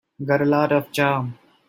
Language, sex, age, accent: English, male, under 19, India and South Asia (India, Pakistan, Sri Lanka)